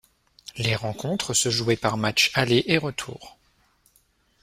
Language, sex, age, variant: French, male, 30-39, Français de métropole